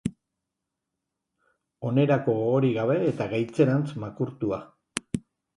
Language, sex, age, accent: Basque, male, 50-59, Erdialdekoa edo Nafarra (Gipuzkoa, Nafarroa)